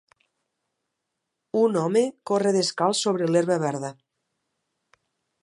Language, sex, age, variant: Catalan, female, 40-49, Nord-Occidental